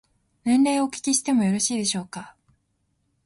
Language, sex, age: Japanese, female, 19-29